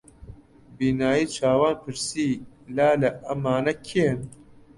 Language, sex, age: Central Kurdish, male, 30-39